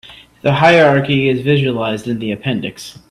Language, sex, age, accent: English, male, 19-29, United States English